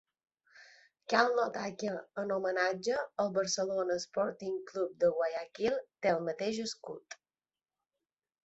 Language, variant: Catalan, Balear